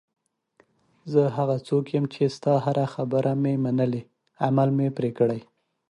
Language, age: Pashto, 30-39